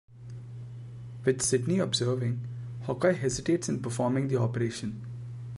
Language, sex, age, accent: English, male, 19-29, India and South Asia (India, Pakistan, Sri Lanka)